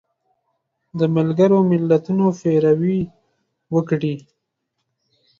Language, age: Pashto, 19-29